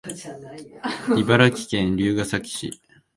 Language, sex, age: Japanese, male, under 19